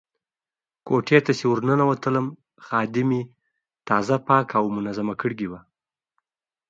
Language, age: Pashto, under 19